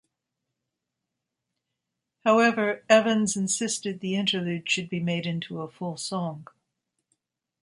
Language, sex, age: English, female, 60-69